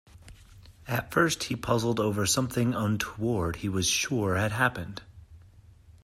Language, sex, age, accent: English, male, 30-39, United States English